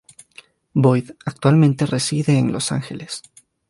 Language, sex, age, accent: Spanish, male, 19-29, Andino-Pacífico: Colombia, Perú, Ecuador, oeste de Bolivia y Venezuela andina